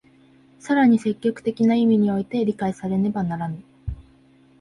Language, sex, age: Japanese, female, 19-29